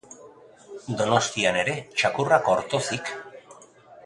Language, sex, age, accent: Basque, male, 40-49, Mendebalekoa (Araba, Bizkaia, Gipuzkoako mendebaleko herri batzuk)